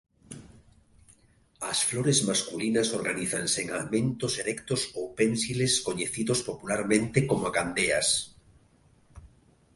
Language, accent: Galician, Normativo (estándar)